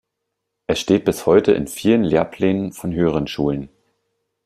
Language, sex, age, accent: German, male, 30-39, Deutschland Deutsch